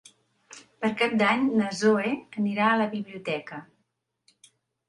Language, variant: Catalan, Central